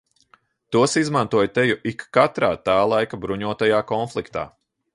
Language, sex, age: Latvian, male, 40-49